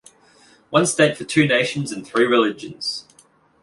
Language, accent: English, Australian English